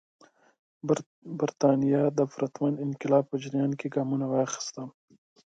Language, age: Pashto, 19-29